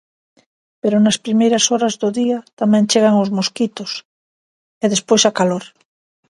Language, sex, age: Galician, female, 50-59